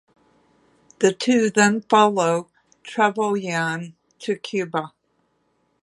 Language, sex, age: English, female, 60-69